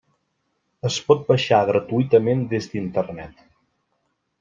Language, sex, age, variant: Catalan, male, 40-49, Central